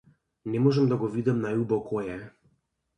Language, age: Macedonian, 19-29